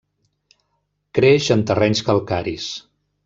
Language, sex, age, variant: Catalan, male, 50-59, Central